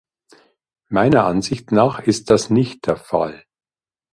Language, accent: German, Deutschland Deutsch